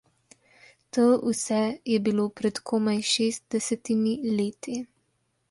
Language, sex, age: Slovenian, female, 19-29